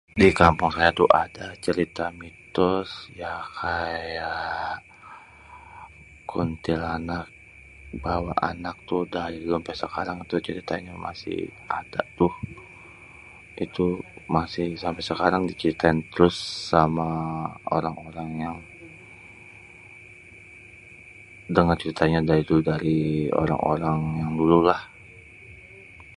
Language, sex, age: Betawi, male, 40-49